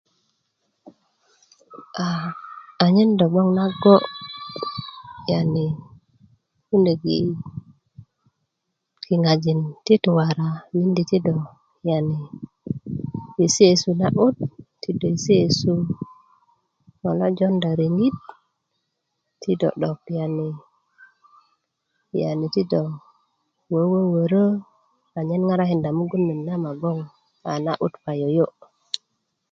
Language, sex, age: Kuku, female, 19-29